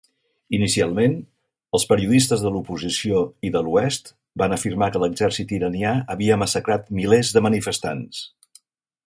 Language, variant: Catalan, Central